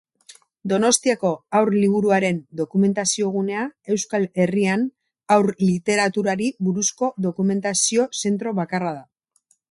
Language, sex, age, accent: Basque, female, 40-49, Mendebalekoa (Araba, Bizkaia, Gipuzkoako mendebaleko herri batzuk)